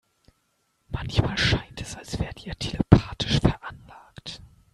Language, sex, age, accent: German, male, 19-29, Deutschland Deutsch